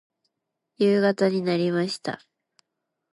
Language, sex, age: Japanese, female, 19-29